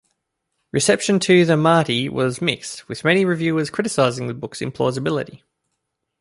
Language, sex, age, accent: English, male, 19-29, Australian English